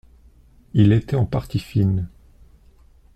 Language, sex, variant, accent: French, male, Français d'Europe, Français de Suisse